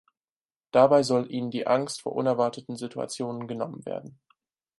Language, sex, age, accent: German, male, 19-29, Deutschland Deutsch